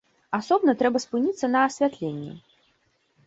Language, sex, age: Belarusian, female, 30-39